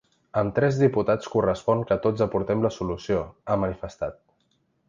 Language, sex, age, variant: Catalan, male, 19-29, Central